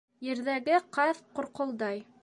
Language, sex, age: Bashkir, female, under 19